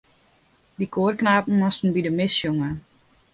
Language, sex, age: Western Frisian, female, 19-29